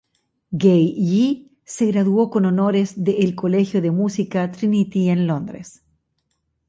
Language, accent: Spanish, Caribe: Cuba, Venezuela, Puerto Rico, República Dominicana, Panamá, Colombia caribeña, México caribeño, Costa del golfo de México